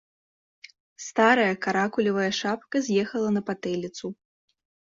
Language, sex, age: Belarusian, female, 19-29